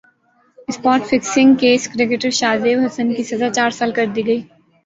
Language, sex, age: Urdu, male, 19-29